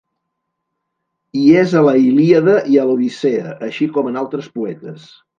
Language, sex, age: Catalan, male, 80-89